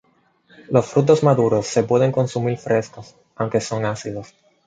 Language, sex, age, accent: Spanish, male, 19-29, Caribe: Cuba, Venezuela, Puerto Rico, República Dominicana, Panamá, Colombia caribeña, México caribeño, Costa del golfo de México